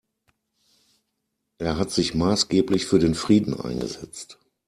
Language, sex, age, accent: German, male, 40-49, Deutschland Deutsch